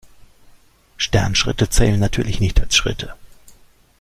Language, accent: German, Deutschland Deutsch